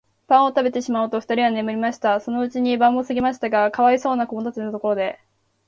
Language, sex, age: Japanese, female, 19-29